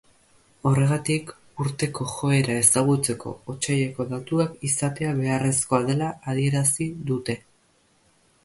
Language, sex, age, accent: Basque, male, under 19, Erdialdekoa edo Nafarra (Gipuzkoa, Nafarroa)